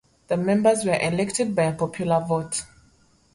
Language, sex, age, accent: English, female, 30-39, Southern African (South Africa, Zimbabwe, Namibia)